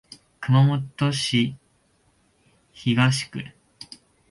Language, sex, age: Japanese, male, 19-29